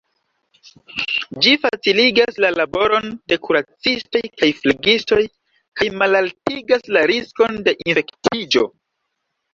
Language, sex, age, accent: Esperanto, male, 19-29, Internacia